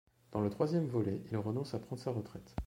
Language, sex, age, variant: French, male, under 19, Français de métropole